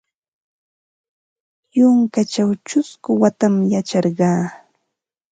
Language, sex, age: Ambo-Pasco Quechua, female, 19-29